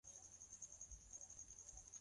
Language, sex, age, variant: Swahili, female, 19-29, Kiswahili Sanifu (EA)